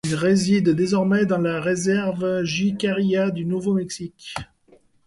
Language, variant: French, Français de métropole